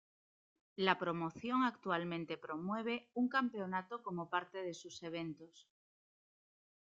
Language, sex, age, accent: Spanish, female, 30-39, España: Norte peninsular (Asturias, Castilla y León, Cantabria, País Vasco, Navarra, Aragón, La Rioja, Guadalajara, Cuenca)